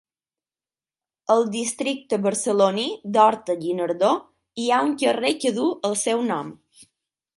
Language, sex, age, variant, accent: Catalan, female, 19-29, Balear, mallorquí